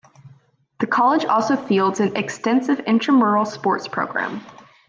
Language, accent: English, United States English